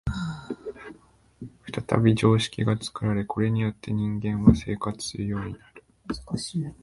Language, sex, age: Japanese, male, 19-29